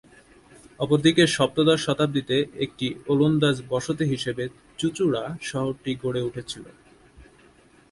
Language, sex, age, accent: Bengali, male, 19-29, Standard Bengali